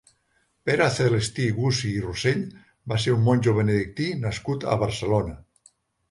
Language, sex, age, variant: Catalan, male, 60-69, Central